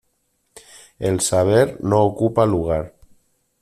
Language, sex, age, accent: Spanish, male, 40-49, España: Norte peninsular (Asturias, Castilla y León, Cantabria, País Vasco, Navarra, Aragón, La Rioja, Guadalajara, Cuenca)